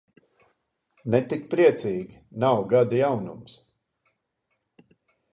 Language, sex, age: Latvian, male, 50-59